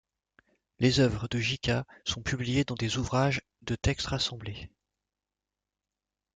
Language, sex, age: French, male, 40-49